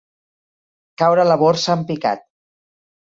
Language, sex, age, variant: Catalan, female, 40-49, Central